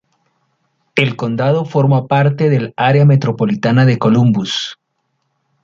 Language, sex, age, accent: Spanish, male, 50-59, Andino-Pacífico: Colombia, Perú, Ecuador, oeste de Bolivia y Venezuela andina